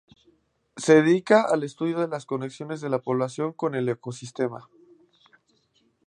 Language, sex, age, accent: Spanish, male, 19-29, México